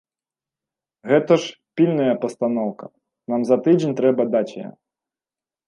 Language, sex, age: Belarusian, male, 19-29